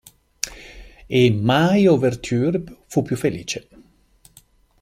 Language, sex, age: Italian, male, 50-59